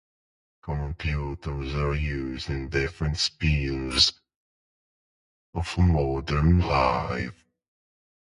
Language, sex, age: English, male, 40-49